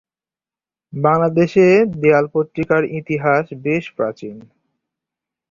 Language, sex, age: Bengali, male, under 19